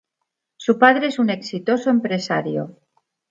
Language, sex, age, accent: Spanish, female, 50-59, España: Centro-Sur peninsular (Madrid, Toledo, Castilla-La Mancha)